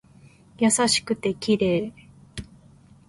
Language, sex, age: Japanese, female, 19-29